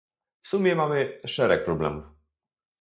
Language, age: Polish, 19-29